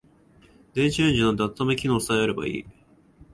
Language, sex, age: Japanese, male, 19-29